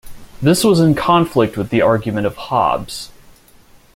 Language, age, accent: English, 19-29, United States English